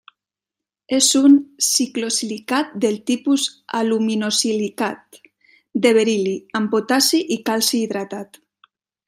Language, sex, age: Catalan, female, 30-39